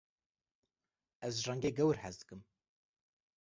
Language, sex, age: Kurdish, male, 19-29